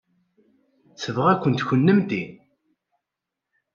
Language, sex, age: Kabyle, male, 19-29